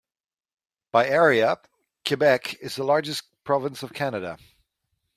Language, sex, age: English, male, 40-49